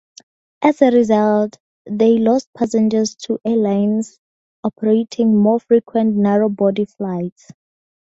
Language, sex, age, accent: English, female, 19-29, Southern African (South Africa, Zimbabwe, Namibia)